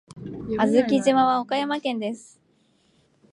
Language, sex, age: Japanese, female, 19-29